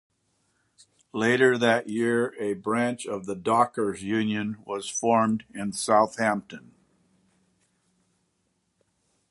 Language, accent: English, United States English